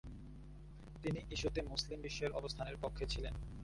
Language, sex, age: Bengali, female, 19-29